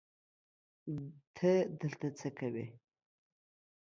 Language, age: Pashto, 19-29